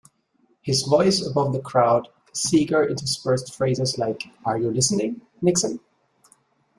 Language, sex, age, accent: English, male, 30-39, Singaporean English